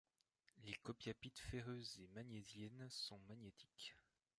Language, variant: French, Français de métropole